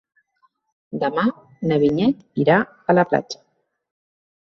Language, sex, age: Catalan, female, 30-39